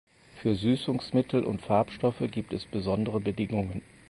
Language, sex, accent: German, male, Deutschland Deutsch